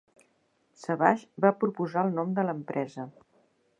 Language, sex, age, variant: Catalan, female, 60-69, Central